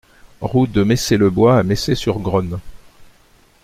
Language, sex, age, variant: French, male, 60-69, Français de métropole